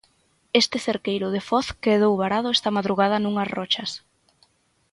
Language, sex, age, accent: Galician, female, 19-29, Central (gheada); Normativo (estándar)